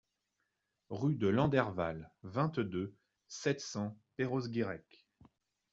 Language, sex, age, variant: French, male, 30-39, Français de métropole